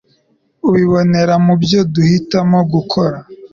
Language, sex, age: Kinyarwanda, male, 19-29